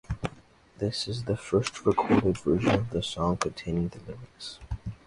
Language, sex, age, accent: English, male, under 19, United States English